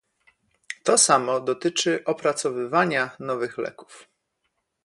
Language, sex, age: Polish, male, 30-39